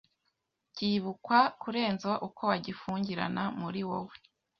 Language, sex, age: Kinyarwanda, female, 19-29